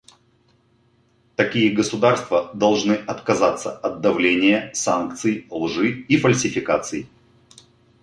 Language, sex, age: Russian, male, 40-49